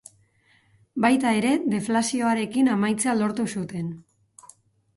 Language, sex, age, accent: Basque, female, 30-39, Mendebalekoa (Araba, Bizkaia, Gipuzkoako mendebaleko herri batzuk)